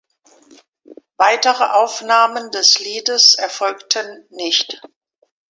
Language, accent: German, Deutschland Deutsch